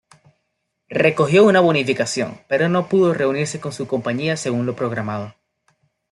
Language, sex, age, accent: Spanish, male, 19-29, Caribe: Cuba, Venezuela, Puerto Rico, República Dominicana, Panamá, Colombia caribeña, México caribeño, Costa del golfo de México